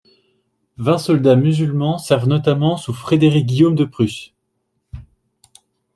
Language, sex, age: French, male, 19-29